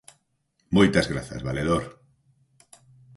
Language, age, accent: Galician, 50-59, Oriental (común en zona oriental)